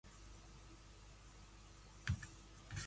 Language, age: English, 19-29